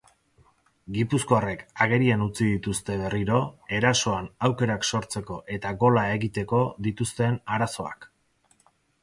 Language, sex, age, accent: Basque, male, 19-29, Erdialdekoa edo Nafarra (Gipuzkoa, Nafarroa)